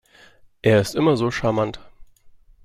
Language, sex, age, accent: German, male, 30-39, Deutschland Deutsch